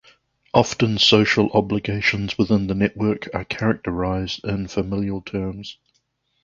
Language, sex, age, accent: English, male, 30-39, New Zealand English